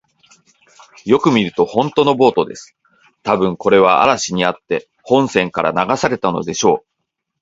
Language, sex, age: Japanese, male, 50-59